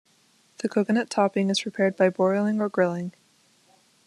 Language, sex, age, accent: English, female, under 19, United States English